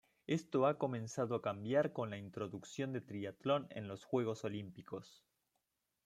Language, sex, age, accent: Spanish, male, 30-39, Rioplatense: Argentina, Uruguay, este de Bolivia, Paraguay